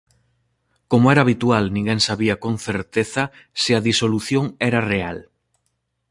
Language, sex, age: Galician, male, 40-49